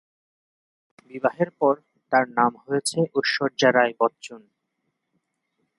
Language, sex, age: Bengali, male, 30-39